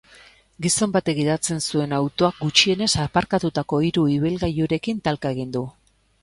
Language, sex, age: Basque, female, 40-49